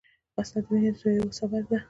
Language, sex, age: Pashto, female, 19-29